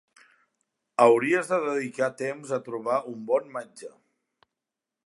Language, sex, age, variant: Catalan, male, 30-39, Central